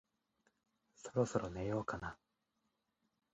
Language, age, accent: Japanese, 19-29, 標準語